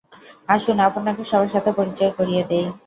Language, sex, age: Bengali, female, 19-29